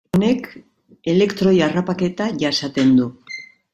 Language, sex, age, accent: Basque, female, 50-59, Erdialdekoa edo Nafarra (Gipuzkoa, Nafarroa)